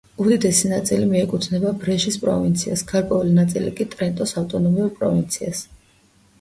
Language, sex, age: Georgian, female, 19-29